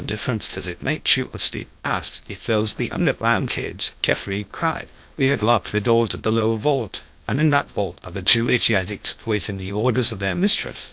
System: TTS, GlowTTS